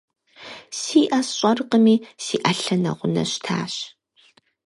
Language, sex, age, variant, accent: Kabardian, female, 30-39, Адыгэбзэ (Къэбэрдей, Кирил, псоми зэдай), Джылэхъстэней (Gilahsteney)